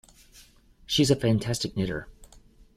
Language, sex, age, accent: English, male, 40-49, United States English